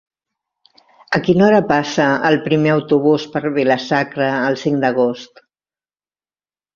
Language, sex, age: Catalan, female, 60-69